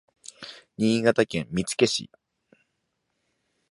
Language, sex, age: Japanese, male, 19-29